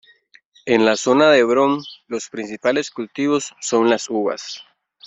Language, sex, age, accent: Spanish, male, 30-39, América central